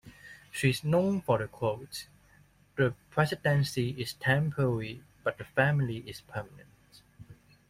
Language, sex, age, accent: English, male, 19-29, Hong Kong English